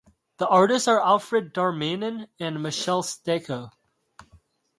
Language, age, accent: English, under 19, United States English